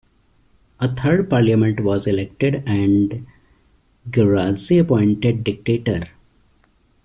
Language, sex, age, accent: English, male, 19-29, India and South Asia (India, Pakistan, Sri Lanka)